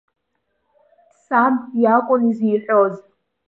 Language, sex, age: Abkhazian, female, 19-29